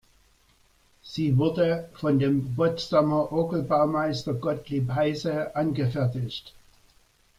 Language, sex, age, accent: German, male, 60-69, Deutschland Deutsch